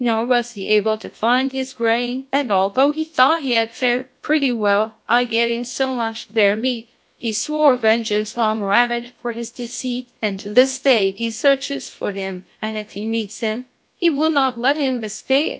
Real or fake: fake